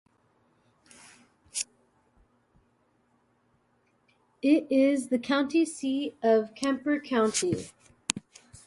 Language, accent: English, United States English